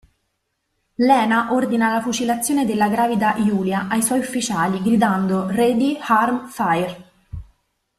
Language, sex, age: Italian, female, 30-39